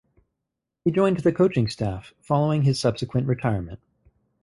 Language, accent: English, United States English